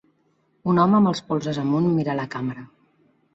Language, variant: Catalan, Central